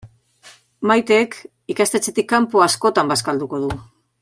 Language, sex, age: Basque, female, 60-69